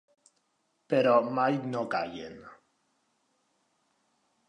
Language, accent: Catalan, valencià